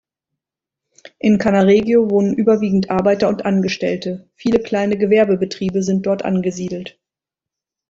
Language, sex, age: German, female, 50-59